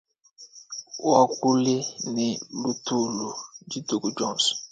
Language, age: Luba-Lulua, 19-29